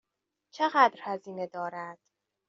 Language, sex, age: Persian, female, 19-29